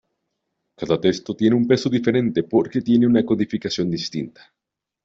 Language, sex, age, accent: Spanish, male, under 19, Andino-Pacífico: Colombia, Perú, Ecuador, oeste de Bolivia y Venezuela andina